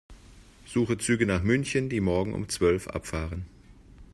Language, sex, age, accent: German, male, 40-49, Deutschland Deutsch